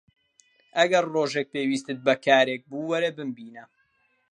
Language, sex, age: Central Kurdish, male, 19-29